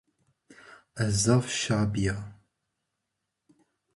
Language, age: Zaza, 19-29